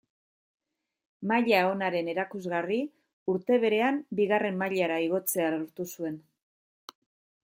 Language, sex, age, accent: Basque, female, 40-49, Mendebalekoa (Araba, Bizkaia, Gipuzkoako mendebaleko herri batzuk)